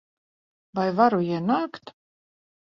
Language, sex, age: Latvian, female, 50-59